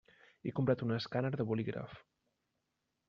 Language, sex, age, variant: Catalan, male, 30-39, Central